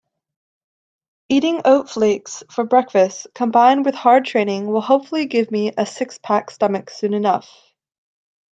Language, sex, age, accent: English, female, 19-29, United States English